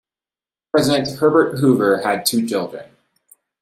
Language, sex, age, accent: English, male, 19-29, United States English